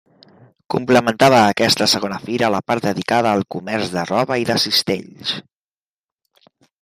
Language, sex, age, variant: Catalan, male, 19-29, Central